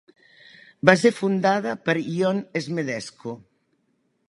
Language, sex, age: Catalan, female, 60-69